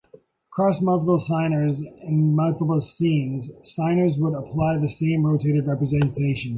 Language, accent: English, United States English